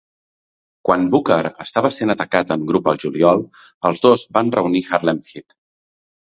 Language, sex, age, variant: Catalan, male, 40-49, Central